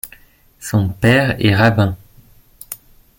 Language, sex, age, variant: French, male, 19-29, Français de métropole